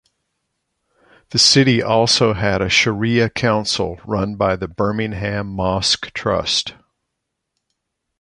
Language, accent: English, United States English